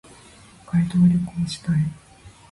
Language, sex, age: Japanese, female, 19-29